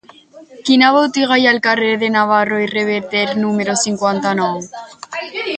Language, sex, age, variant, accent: Catalan, female, under 19, Valencià meridional, valencià